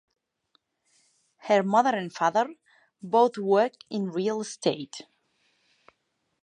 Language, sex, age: English, female, 40-49